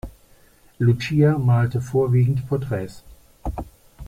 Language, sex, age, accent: German, male, 60-69, Deutschland Deutsch